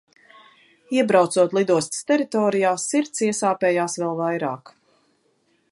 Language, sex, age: Latvian, female, 40-49